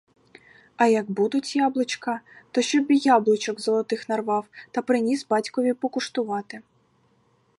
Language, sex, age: Ukrainian, female, 19-29